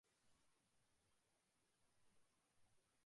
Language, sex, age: Japanese, female, 19-29